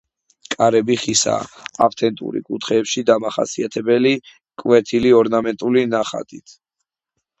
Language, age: Georgian, under 19